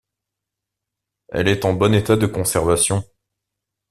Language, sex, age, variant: French, male, 30-39, Français de métropole